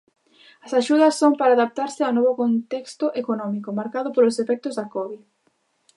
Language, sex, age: Galician, female, 19-29